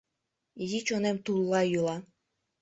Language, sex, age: Mari, female, under 19